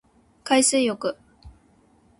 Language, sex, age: Japanese, female, 19-29